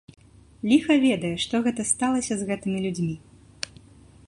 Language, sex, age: Belarusian, female, 19-29